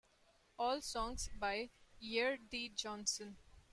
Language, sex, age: English, female, 19-29